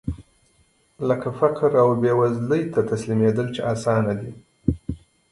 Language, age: Pashto, 30-39